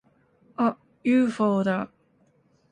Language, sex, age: Japanese, female, 19-29